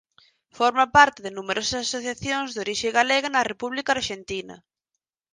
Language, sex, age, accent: Galician, female, 19-29, Normativo (estándar)